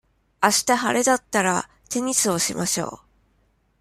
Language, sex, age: Japanese, female, 19-29